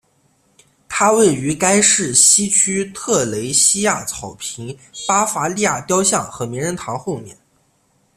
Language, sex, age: Chinese, male, 19-29